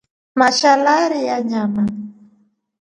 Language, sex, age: Rombo, female, 40-49